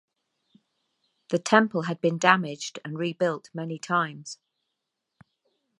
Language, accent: English, England English